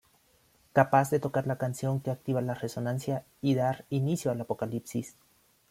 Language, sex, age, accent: Spanish, male, 19-29, México